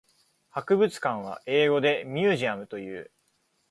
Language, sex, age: Japanese, male, 19-29